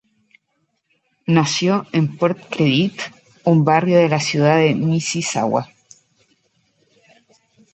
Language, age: Spanish, 40-49